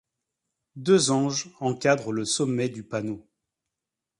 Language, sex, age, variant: French, male, 30-39, Français de métropole